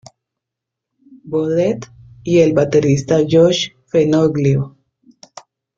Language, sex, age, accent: Spanish, female, 30-39, Caribe: Cuba, Venezuela, Puerto Rico, República Dominicana, Panamá, Colombia caribeña, México caribeño, Costa del golfo de México